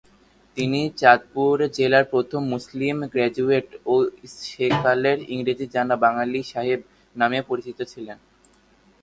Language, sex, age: Bengali, male, under 19